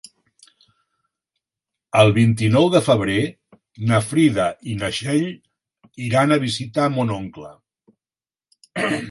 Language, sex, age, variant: Catalan, male, 70-79, Septentrional